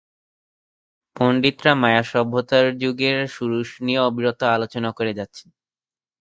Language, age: Bengali, 19-29